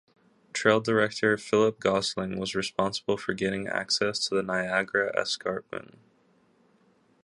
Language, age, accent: English, under 19, United States English